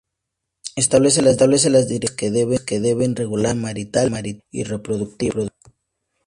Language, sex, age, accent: Spanish, male, 19-29, México